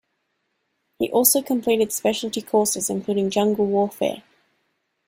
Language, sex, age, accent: English, female, 19-29, Australian English